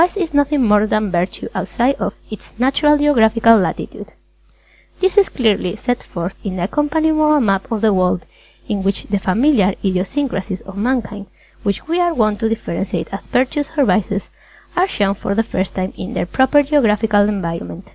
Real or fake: real